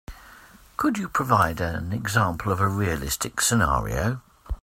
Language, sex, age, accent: English, male, 50-59, England English